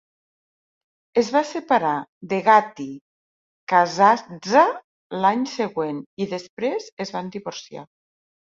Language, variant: Catalan, Septentrional